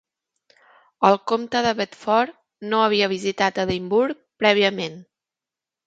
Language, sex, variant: Catalan, female, Central